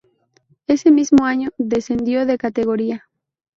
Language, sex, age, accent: Spanish, female, 19-29, México